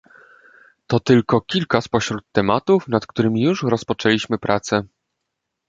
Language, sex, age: Polish, male, 19-29